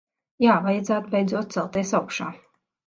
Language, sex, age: Latvian, female, 30-39